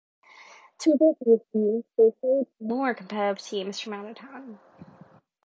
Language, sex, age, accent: English, female, 19-29, United States English